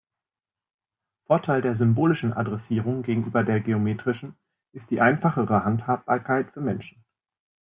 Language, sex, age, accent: German, male, 19-29, Deutschland Deutsch